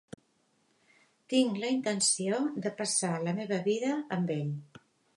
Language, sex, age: Catalan, female, 60-69